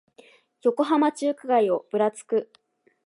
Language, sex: Japanese, female